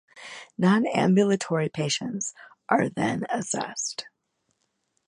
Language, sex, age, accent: English, female, 50-59, United States English